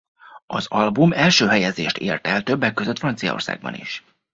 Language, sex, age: Hungarian, male, 30-39